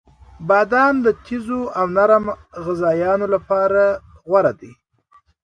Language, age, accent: Pashto, 19-29, کندهارۍ لهجه